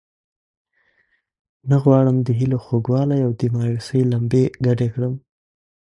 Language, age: Pashto, 30-39